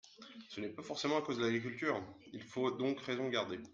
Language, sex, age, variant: French, male, 19-29, Français de métropole